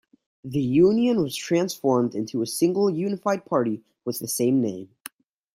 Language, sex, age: English, male, 19-29